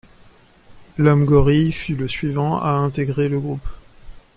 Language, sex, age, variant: French, male, 40-49, Français de métropole